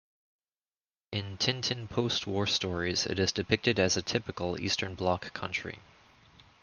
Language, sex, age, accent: English, male, 30-39, United States English